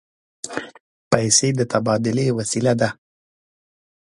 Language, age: Pashto, 30-39